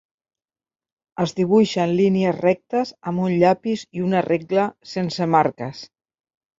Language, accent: Catalan, Barceloní